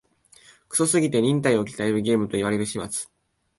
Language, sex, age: Japanese, male, 19-29